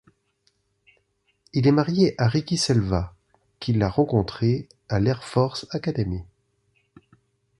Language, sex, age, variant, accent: French, male, 40-49, Français d'Europe, Français de Suisse